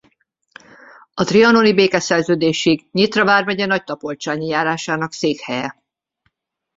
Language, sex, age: Hungarian, female, 40-49